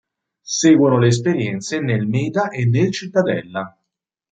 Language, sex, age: Italian, male, 30-39